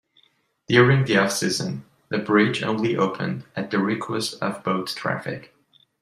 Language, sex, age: English, male, 30-39